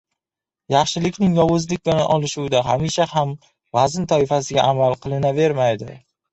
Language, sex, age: Uzbek, male, 19-29